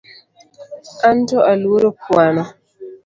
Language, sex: Luo (Kenya and Tanzania), female